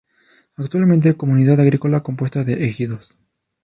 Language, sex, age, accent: Spanish, male, 19-29, México